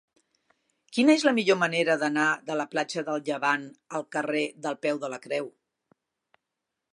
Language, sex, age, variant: Catalan, female, 60-69, Central